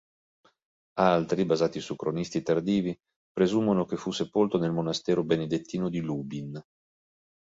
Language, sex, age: Italian, male, 40-49